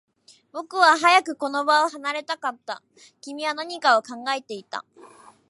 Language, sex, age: Japanese, female, under 19